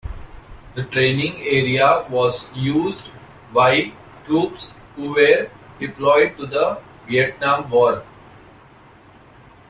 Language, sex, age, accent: English, male, 19-29, India and South Asia (India, Pakistan, Sri Lanka)